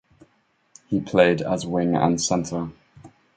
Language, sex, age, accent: English, male, 30-39, England English